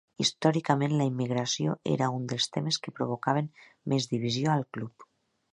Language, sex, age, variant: Catalan, female, 40-49, Nord-Occidental